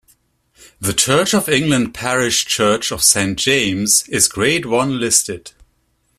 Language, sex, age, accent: English, male, 50-59, Canadian English